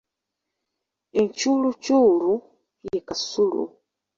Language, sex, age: Ganda, female, 19-29